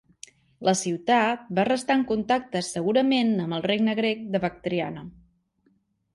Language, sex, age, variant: Catalan, female, 30-39, Central